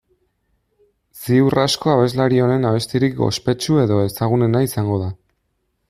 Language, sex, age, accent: Basque, male, 30-39, Erdialdekoa edo Nafarra (Gipuzkoa, Nafarroa)